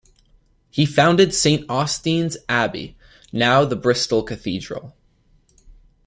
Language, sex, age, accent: English, male, under 19, United States English